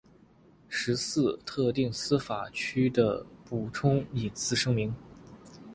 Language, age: Chinese, 19-29